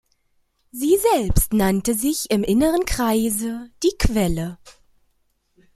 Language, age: German, 30-39